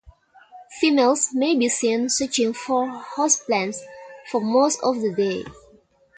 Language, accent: English, Malaysian English